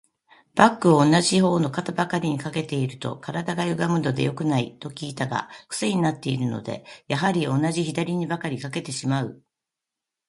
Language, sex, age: Japanese, female, 60-69